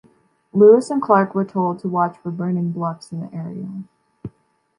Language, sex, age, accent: English, female, under 19, United States English